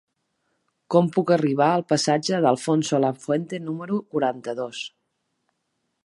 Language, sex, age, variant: Catalan, female, 40-49, Central